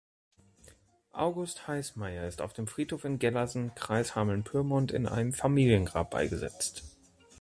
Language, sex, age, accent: German, male, 30-39, Deutschland Deutsch